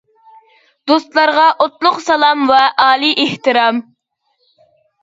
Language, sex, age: Uyghur, female, under 19